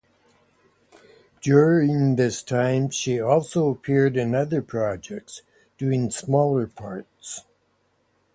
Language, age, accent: English, 70-79, Canadian English